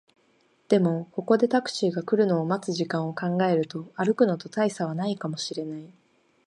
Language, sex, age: Japanese, female, 19-29